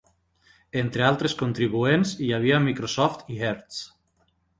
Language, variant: Catalan, Nord-Occidental